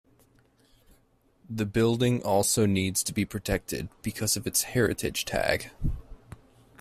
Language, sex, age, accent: English, male, 19-29, United States English